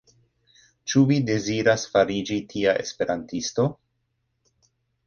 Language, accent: Esperanto, Internacia